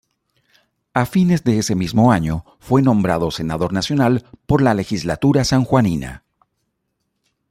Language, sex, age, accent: Spanish, male, 50-59, América central